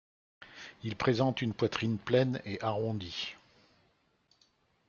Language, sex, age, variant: French, male, 60-69, Français de métropole